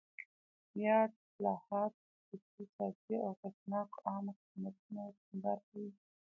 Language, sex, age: Pashto, female, 19-29